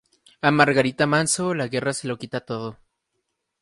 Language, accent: Spanish, México